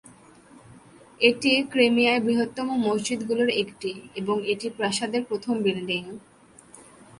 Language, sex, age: Bengali, female, 19-29